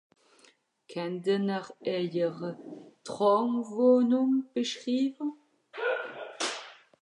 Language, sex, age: Swiss German, female, 50-59